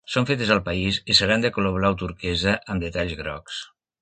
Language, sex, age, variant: Catalan, male, 60-69, Nord-Occidental